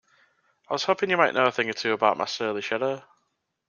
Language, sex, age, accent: English, male, 30-39, England English